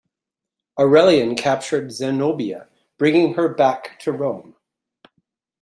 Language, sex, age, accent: English, male, 40-49, United States English